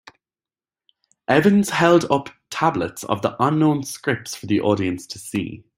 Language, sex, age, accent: English, male, 19-29, Irish English